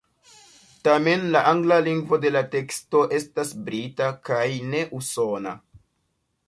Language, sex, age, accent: Esperanto, male, 19-29, Internacia